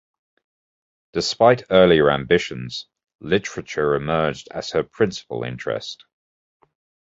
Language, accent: English, England English